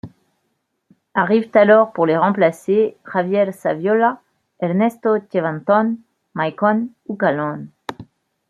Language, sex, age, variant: French, female, 30-39, Français de métropole